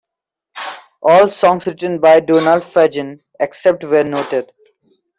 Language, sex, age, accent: English, male, 19-29, India and South Asia (India, Pakistan, Sri Lanka)